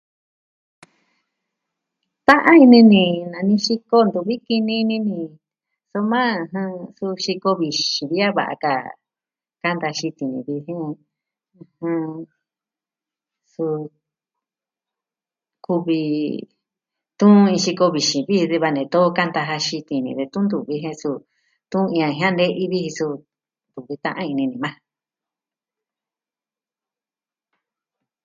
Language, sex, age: Southwestern Tlaxiaco Mixtec, female, 60-69